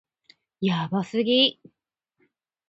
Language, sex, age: Japanese, female, 40-49